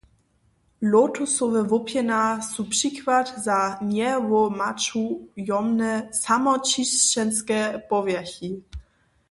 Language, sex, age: Upper Sorbian, female, under 19